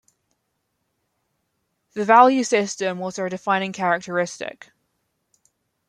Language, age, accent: English, 19-29, England English